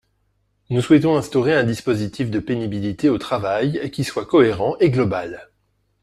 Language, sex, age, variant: French, male, 40-49, Français de métropole